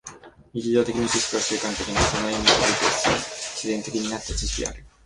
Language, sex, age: Japanese, male, 19-29